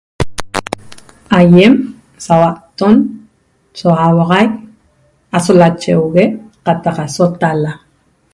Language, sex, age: Toba, female, 40-49